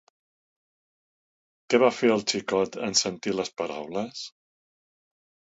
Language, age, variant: Catalan, 60-69, Central